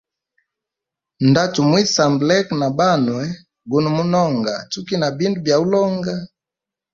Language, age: Hemba, 19-29